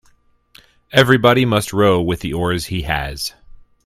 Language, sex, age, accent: English, male, 40-49, United States English